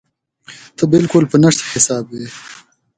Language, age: Pashto, 19-29